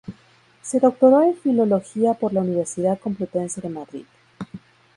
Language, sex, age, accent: Spanish, female, 30-39, México